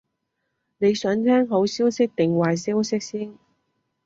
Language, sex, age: Cantonese, female, 30-39